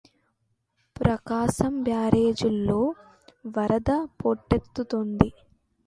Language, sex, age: Telugu, female, 19-29